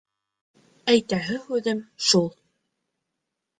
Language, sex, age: Bashkir, female, 19-29